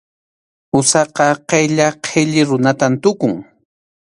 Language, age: Arequipa-La Unión Quechua, 30-39